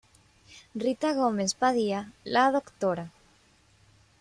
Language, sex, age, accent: Spanish, female, 19-29, América central